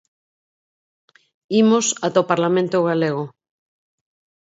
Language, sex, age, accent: Galician, female, 50-59, Normativo (estándar)